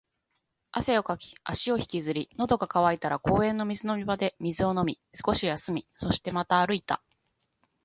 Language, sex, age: Japanese, female, 30-39